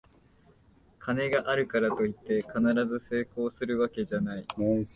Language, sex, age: Japanese, male, 19-29